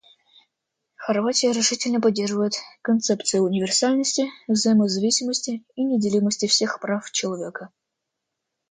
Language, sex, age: Russian, male, under 19